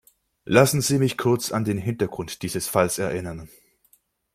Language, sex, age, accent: German, male, 19-29, Deutschland Deutsch